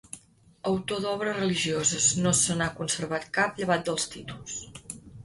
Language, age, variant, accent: Catalan, 40-49, Central, central